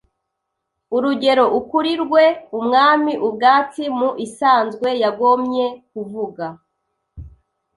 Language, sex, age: Kinyarwanda, female, 30-39